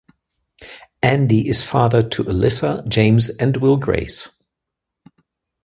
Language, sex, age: English, male, 50-59